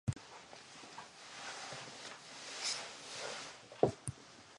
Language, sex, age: English, female, under 19